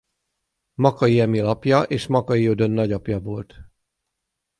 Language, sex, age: Hungarian, male, 40-49